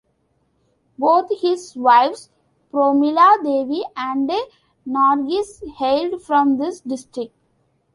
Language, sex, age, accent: English, female, under 19, India and South Asia (India, Pakistan, Sri Lanka)